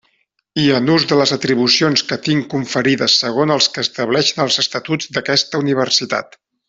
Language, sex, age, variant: Catalan, male, 40-49, Central